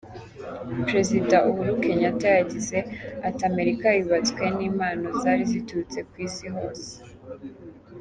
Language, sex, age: Kinyarwanda, female, 19-29